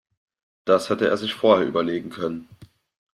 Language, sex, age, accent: German, male, 19-29, Deutschland Deutsch